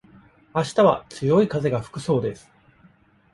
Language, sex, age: Japanese, male, 40-49